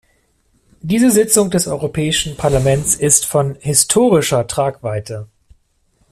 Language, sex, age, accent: German, male, 40-49, Deutschland Deutsch